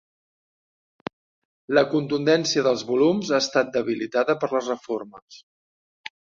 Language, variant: Catalan, Central